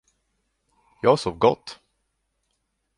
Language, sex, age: Swedish, male, 30-39